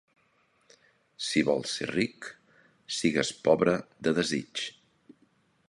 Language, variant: Catalan, Central